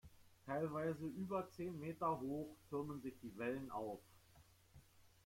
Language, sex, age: German, male, 50-59